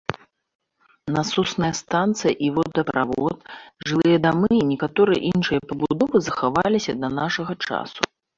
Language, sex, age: Belarusian, female, 40-49